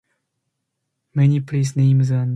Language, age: English, 19-29